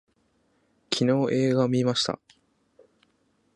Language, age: Japanese, 19-29